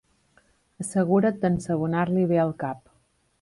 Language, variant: Catalan, Central